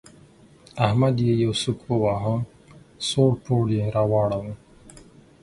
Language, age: Pashto, 30-39